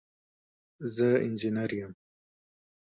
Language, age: Pashto, 19-29